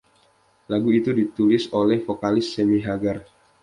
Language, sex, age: Indonesian, male, 19-29